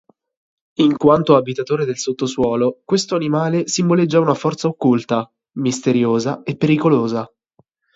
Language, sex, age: Italian, male, 19-29